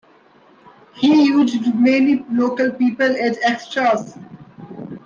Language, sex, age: English, male, 19-29